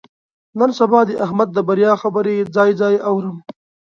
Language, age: Pashto, 19-29